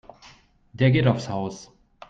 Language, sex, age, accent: German, male, 30-39, Deutschland Deutsch